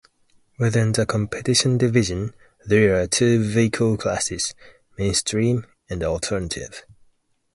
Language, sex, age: English, male, 19-29